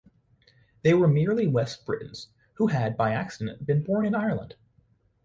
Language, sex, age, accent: English, male, 19-29, United States English